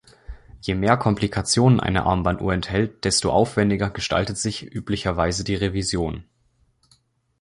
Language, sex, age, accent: German, male, 19-29, Deutschland Deutsch